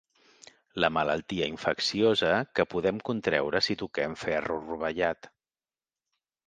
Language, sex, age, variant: Catalan, male, 40-49, Central